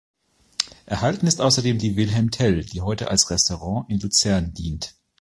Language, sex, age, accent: German, male, 40-49, Deutschland Deutsch